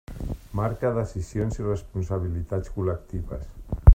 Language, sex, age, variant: Catalan, male, 50-59, Central